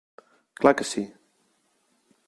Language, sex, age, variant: Catalan, male, 50-59, Central